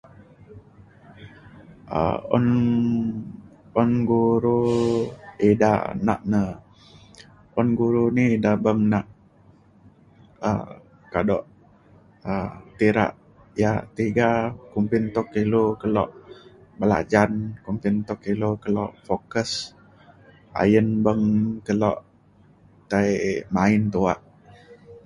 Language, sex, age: Mainstream Kenyah, male, 30-39